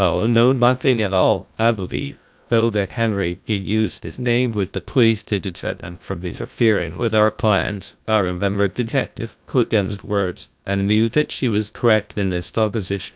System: TTS, GlowTTS